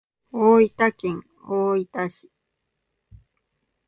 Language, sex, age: Japanese, female, 19-29